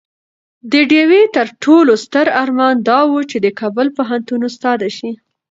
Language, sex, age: Pashto, female, under 19